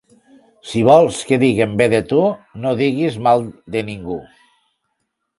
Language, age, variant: Catalan, 60-69, Tortosí